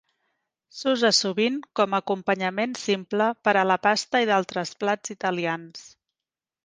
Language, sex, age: Catalan, female, 30-39